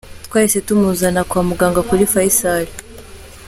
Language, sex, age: Kinyarwanda, female, under 19